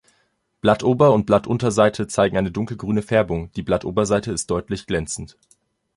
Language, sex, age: German, male, 19-29